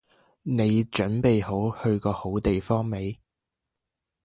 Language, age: Cantonese, 19-29